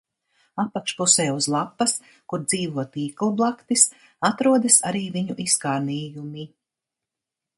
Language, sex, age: Latvian, female, 60-69